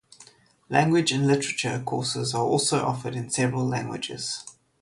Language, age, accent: English, 30-39, Southern African (South Africa, Zimbabwe, Namibia)